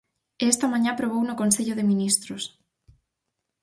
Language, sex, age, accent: Galician, female, 19-29, Normativo (estándar)